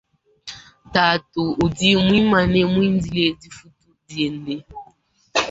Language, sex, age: Luba-Lulua, female, 19-29